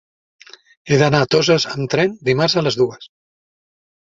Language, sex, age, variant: Catalan, male, 40-49, Central